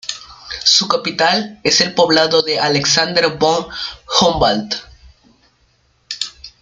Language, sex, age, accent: Spanish, male, under 19, México